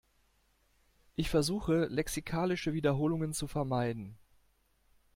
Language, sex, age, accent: German, male, 40-49, Deutschland Deutsch